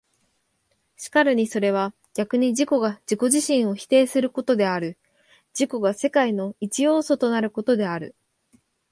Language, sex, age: Japanese, female, under 19